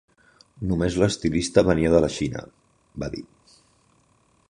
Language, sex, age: Catalan, male, 50-59